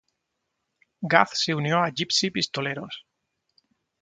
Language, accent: Spanish, España: Sur peninsular (Andalucia, Extremadura, Murcia)